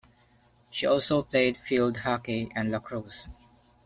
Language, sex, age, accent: English, male, under 19, Filipino